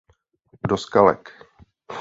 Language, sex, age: Czech, male, 30-39